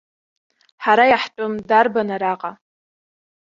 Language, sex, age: Abkhazian, male, under 19